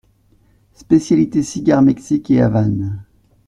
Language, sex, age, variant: French, male, 40-49, Français de métropole